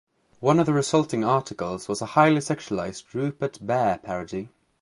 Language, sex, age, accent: English, male, under 19, England English